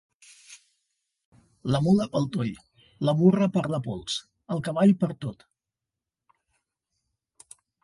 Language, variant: Catalan, Central